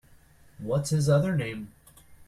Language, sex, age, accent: English, male, 30-39, Canadian English